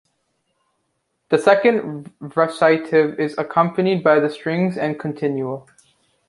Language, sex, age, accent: English, male, under 19, United States English